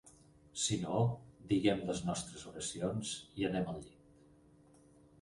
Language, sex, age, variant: Catalan, male, 60-69, Balear